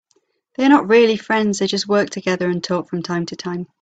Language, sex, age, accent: English, female, 30-39, England English